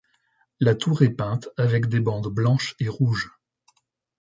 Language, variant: French, Français de métropole